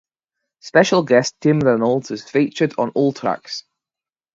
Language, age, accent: English, 19-29, England English